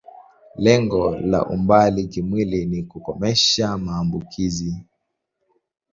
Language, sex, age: Swahili, male, 19-29